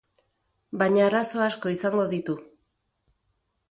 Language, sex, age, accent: Basque, female, 40-49, Mendebalekoa (Araba, Bizkaia, Gipuzkoako mendebaleko herri batzuk)